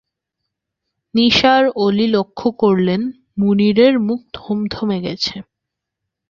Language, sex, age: Bengali, female, 19-29